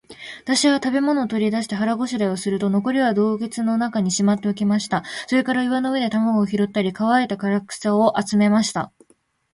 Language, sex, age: Japanese, female, 19-29